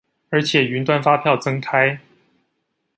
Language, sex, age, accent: Chinese, male, 19-29, 出生地：臺北市